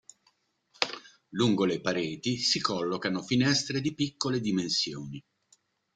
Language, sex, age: Italian, male, 50-59